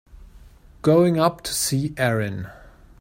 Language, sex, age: English, male, 40-49